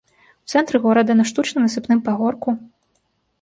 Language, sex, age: Belarusian, female, 30-39